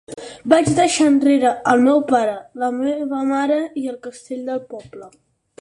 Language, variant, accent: Catalan, Central, Garrotxi